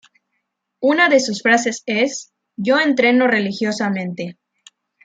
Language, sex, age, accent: Spanish, female, 19-29, México